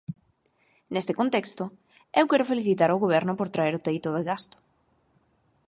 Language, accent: Galician, Normativo (estándar)